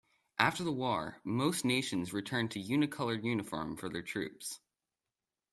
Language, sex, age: English, male, under 19